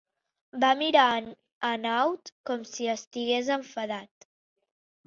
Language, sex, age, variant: Catalan, male, 40-49, Central